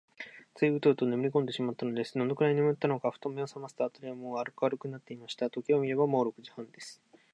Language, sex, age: Japanese, male, 19-29